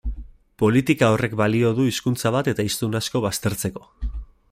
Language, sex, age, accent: Basque, male, 19-29, Erdialdekoa edo Nafarra (Gipuzkoa, Nafarroa)